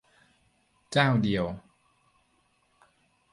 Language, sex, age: Thai, male, 40-49